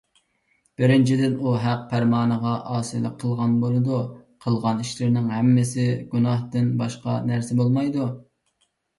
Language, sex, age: Uyghur, male, 30-39